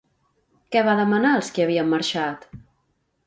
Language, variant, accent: Catalan, Central, central